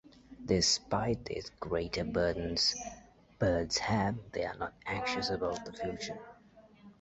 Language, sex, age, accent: English, male, 19-29, England English